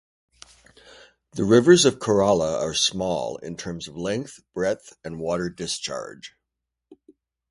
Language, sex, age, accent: English, male, 50-59, United States English